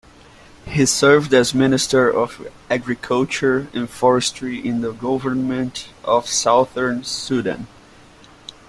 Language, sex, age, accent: English, male, 19-29, England English